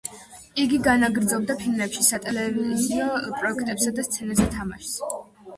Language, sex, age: Georgian, female, under 19